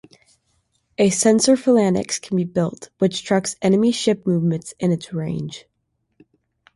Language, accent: English, United States English